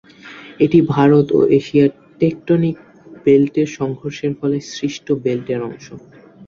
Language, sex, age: Bengali, male, under 19